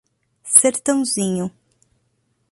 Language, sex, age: Portuguese, female, 30-39